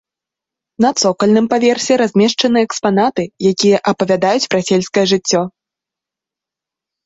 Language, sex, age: Belarusian, female, 19-29